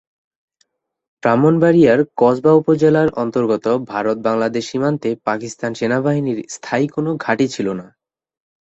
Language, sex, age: Bengali, male, 19-29